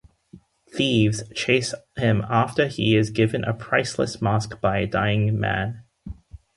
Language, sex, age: English, male, 19-29